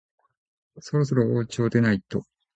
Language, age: Japanese, 50-59